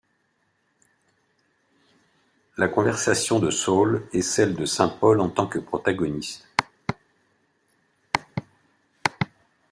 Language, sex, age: French, male, 70-79